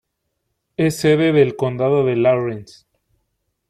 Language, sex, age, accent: Spanish, male, 19-29, México